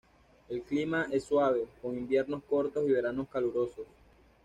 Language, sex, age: Spanish, male, 19-29